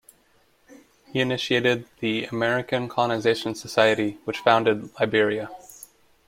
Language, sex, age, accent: English, male, 30-39, United States English